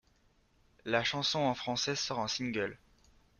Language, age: French, under 19